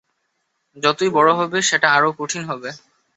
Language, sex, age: Bengali, male, 19-29